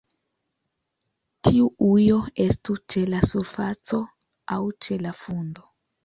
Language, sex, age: Esperanto, female, 19-29